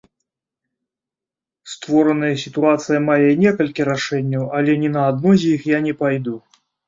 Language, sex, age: Belarusian, male, 40-49